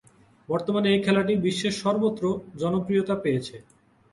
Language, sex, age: Bengali, male, 19-29